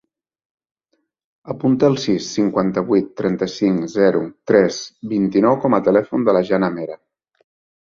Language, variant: Catalan, Central